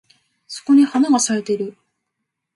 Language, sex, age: Japanese, female, 19-29